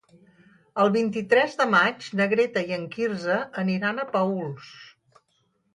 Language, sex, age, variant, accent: Catalan, female, 60-69, Central, central